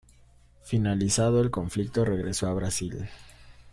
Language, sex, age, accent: Spanish, male, 19-29, México